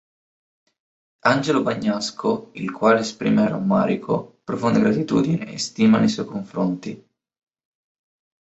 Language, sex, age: Italian, male, 19-29